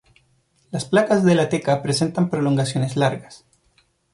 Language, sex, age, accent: Spanish, male, 30-39, Chileno: Chile, Cuyo